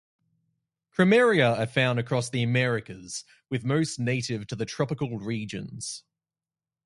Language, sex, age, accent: English, male, 19-29, Australian English